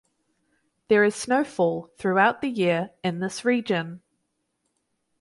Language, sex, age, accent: English, female, 19-29, New Zealand English